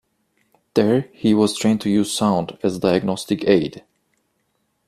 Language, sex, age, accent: English, male, 19-29, United States English